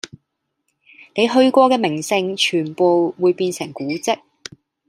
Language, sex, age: Cantonese, female, 19-29